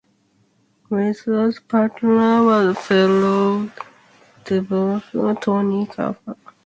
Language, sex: English, female